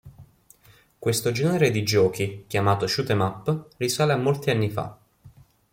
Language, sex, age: Italian, male, 19-29